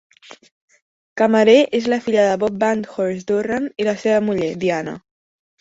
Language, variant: Catalan, Central